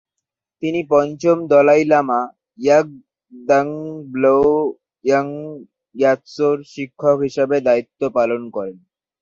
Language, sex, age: Bengali, male, 19-29